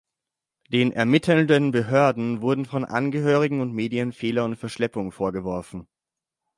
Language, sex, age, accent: German, male, 19-29, Österreichisches Deutsch